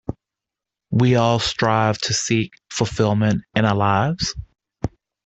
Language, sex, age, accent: English, male, 30-39, United States English